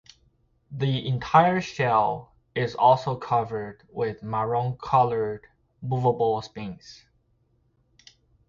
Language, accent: English, United States English